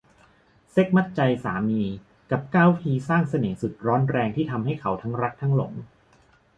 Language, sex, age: Thai, male, 40-49